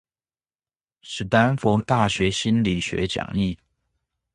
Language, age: Chinese, 30-39